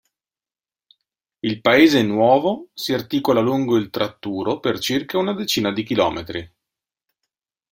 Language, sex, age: Italian, male, 40-49